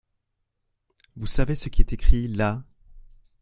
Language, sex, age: French, male, 30-39